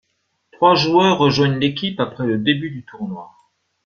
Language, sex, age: French, male, 50-59